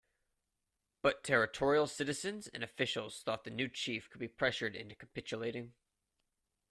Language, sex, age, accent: English, male, 19-29, United States English